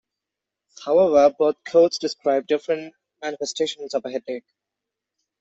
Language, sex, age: English, male, under 19